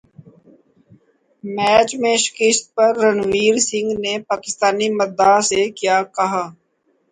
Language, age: Urdu, 40-49